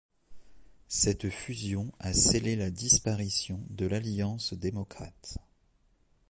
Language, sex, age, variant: French, male, 40-49, Français de métropole